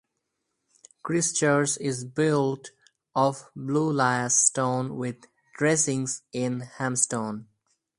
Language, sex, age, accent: English, male, 19-29, United States English